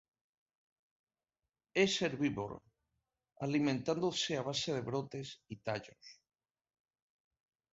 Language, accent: Spanish, España: Sur peninsular (Andalucia, Extremadura, Murcia)